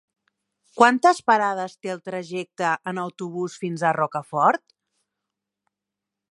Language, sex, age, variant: Catalan, female, 40-49, Central